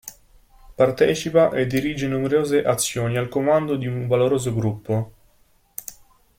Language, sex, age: Italian, male, 19-29